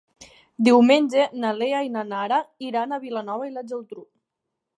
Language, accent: Catalan, Tortosí